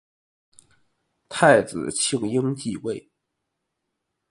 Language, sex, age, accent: Chinese, male, 19-29, 出生地：北京市